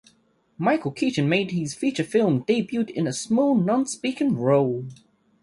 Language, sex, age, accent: English, male, 30-39, England English